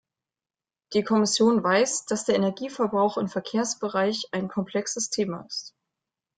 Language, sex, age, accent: German, female, 19-29, Deutschland Deutsch